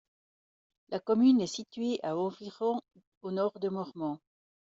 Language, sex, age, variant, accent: French, female, 50-59, Français d'Europe, Français de Suisse